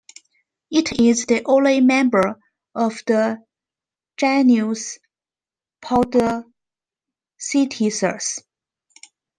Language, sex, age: English, female, 30-39